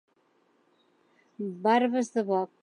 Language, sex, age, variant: Catalan, female, 40-49, Central